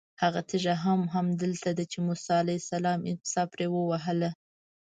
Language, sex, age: Pashto, female, 19-29